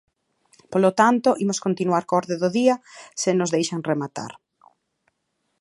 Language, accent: Galician, Oriental (común en zona oriental); Normativo (estándar)